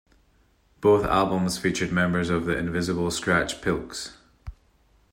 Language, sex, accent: English, male, Scottish English